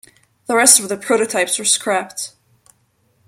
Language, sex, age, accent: English, female, 19-29, United States English